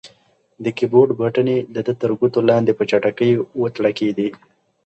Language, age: Pashto, 19-29